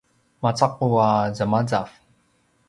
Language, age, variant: Paiwan, 30-39, pinayuanan a kinaikacedasan (東排灣語)